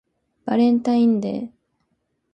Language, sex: Japanese, female